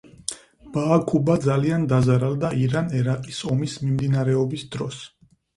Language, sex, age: Georgian, male, 30-39